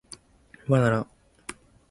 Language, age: Japanese, 19-29